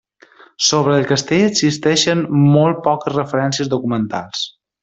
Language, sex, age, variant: Catalan, male, 30-39, Balear